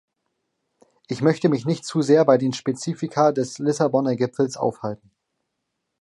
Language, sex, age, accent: German, male, 19-29, Deutschland Deutsch